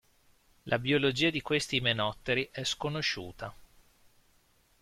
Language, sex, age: Italian, male, 30-39